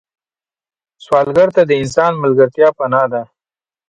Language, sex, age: Pashto, male, 30-39